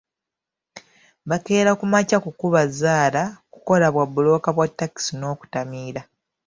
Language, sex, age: Ganda, female, 30-39